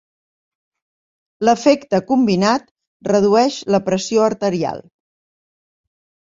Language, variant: Catalan, Central